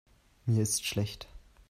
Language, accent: German, Deutschland Deutsch